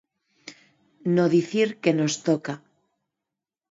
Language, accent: Galician, Neofalante